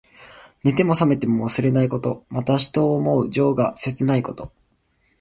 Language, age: Japanese, 19-29